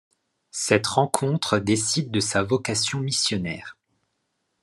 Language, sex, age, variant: French, male, 19-29, Français de métropole